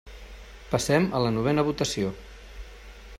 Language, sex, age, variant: Catalan, male, 60-69, Nord-Occidental